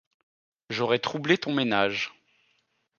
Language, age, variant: French, 30-39, Français de métropole